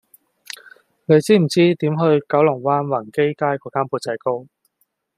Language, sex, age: Cantonese, male, 19-29